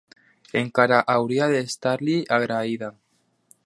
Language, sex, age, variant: Catalan, male, under 19, Alacantí